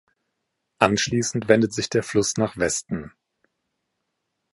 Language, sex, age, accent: German, male, 30-39, Deutschland Deutsch